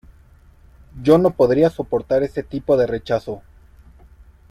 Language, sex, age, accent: Spanish, male, 19-29, México